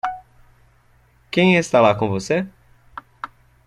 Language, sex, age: Portuguese, male, 30-39